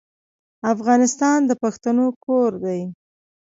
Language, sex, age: Pashto, female, 19-29